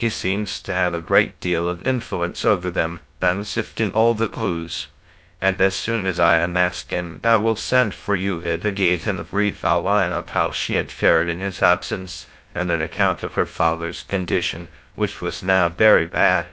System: TTS, GlowTTS